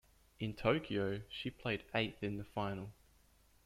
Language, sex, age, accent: English, male, under 19, Australian English